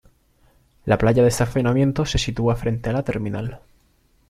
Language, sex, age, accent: Spanish, male, 19-29, España: Centro-Sur peninsular (Madrid, Toledo, Castilla-La Mancha)